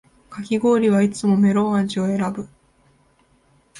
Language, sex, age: Japanese, female, 19-29